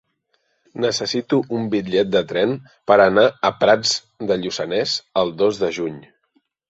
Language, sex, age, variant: Catalan, male, 30-39, Central